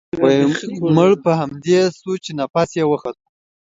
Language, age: Pashto, 19-29